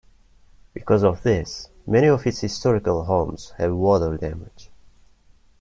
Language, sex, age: English, male, 19-29